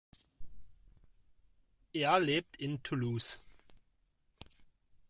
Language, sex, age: German, male, 40-49